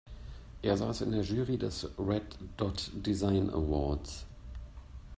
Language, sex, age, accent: German, male, 50-59, Deutschland Deutsch